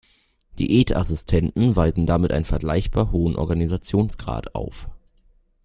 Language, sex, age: German, male, under 19